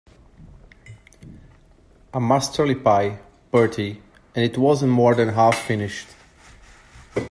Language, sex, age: English, male, 30-39